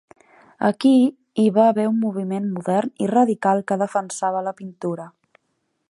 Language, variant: Catalan, Central